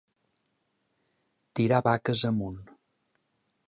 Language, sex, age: Catalan, male, 40-49